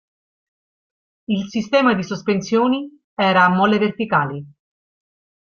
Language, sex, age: Italian, female, 40-49